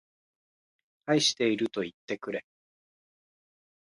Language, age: Japanese, 30-39